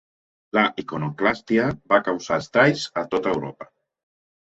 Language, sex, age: Catalan, male, 50-59